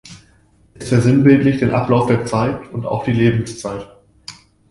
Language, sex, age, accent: German, male, 19-29, Deutschland Deutsch